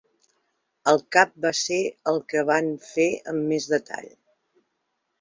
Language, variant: Catalan, Central